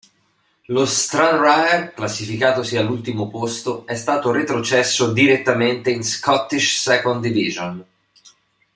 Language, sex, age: Italian, male, 30-39